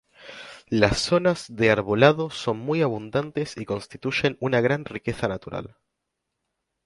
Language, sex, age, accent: Spanish, male, under 19, Rioplatense: Argentina, Uruguay, este de Bolivia, Paraguay